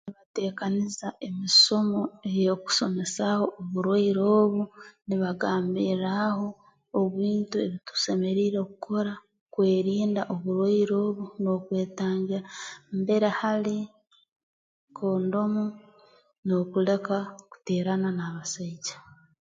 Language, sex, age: Tooro, female, 19-29